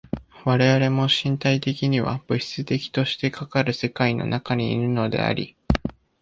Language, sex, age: Japanese, male, 19-29